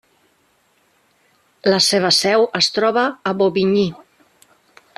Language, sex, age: Catalan, female, 50-59